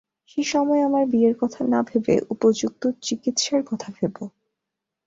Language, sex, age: Bengali, female, under 19